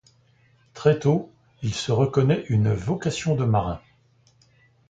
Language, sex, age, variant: French, male, 70-79, Français de métropole